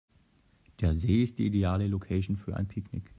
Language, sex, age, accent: German, male, 30-39, Deutschland Deutsch